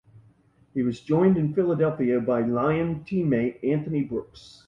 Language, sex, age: English, male, 60-69